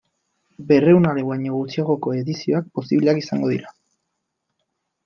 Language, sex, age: Basque, male, 19-29